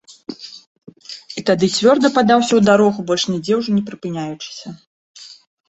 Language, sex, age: Belarusian, female, 30-39